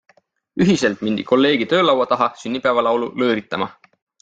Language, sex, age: Estonian, male, 19-29